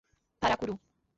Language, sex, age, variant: Portuguese, female, 19-29, Portuguese (Brasil)